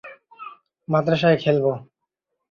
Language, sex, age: Bengali, male, 30-39